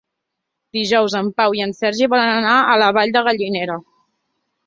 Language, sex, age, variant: Catalan, female, 19-29, Central